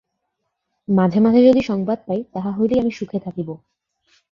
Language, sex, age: Bengali, female, 19-29